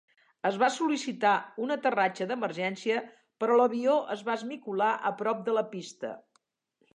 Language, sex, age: Catalan, female, 60-69